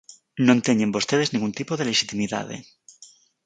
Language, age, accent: Galician, 19-29, Normativo (estándar)